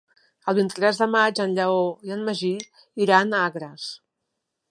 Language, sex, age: Catalan, female, 40-49